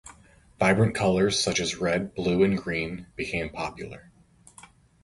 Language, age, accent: English, 30-39, United States English